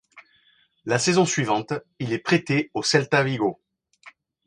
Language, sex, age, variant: French, male, 40-49, Français de métropole